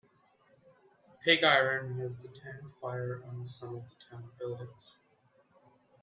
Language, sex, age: English, male, 19-29